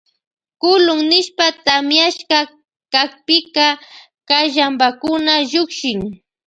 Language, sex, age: Loja Highland Quichua, female, 19-29